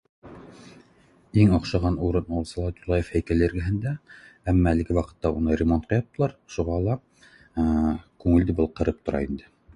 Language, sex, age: Bashkir, male, 40-49